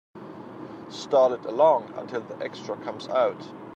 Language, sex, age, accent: English, male, 40-49, England English